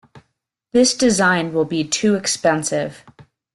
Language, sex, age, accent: English, female, 19-29, United States English